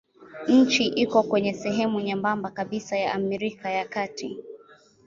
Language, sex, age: Swahili, male, 30-39